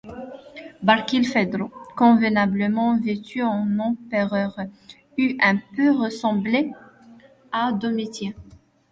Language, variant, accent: French, Français du nord de l'Afrique, Français du Maroc